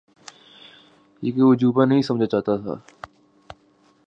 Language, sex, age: Urdu, male, 19-29